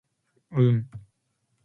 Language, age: English, 19-29